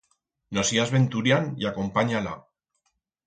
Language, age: Aragonese, 30-39